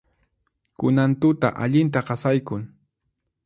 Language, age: Puno Quechua, 30-39